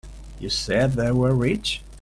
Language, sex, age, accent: English, male, 30-39, United States English